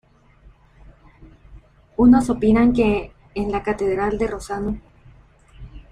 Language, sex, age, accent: Spanish, female, 19-29, América central